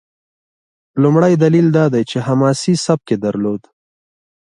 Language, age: Pashto, 19-29